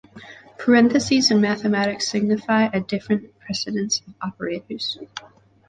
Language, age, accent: English, 19-29, United States English